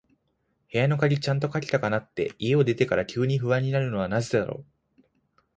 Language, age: Japanese, 19-29